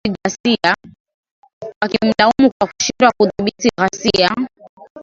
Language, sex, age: Swahili, female, 30-39